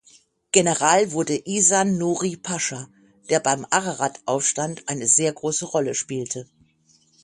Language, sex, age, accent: German, female, 50-59, Deutschland Deutsch